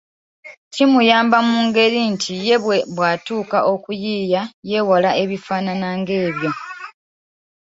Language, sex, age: Ganda, female, 19-29